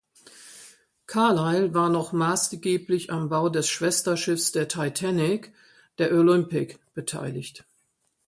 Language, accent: German, Deutschland Deutsch; Norddeutsch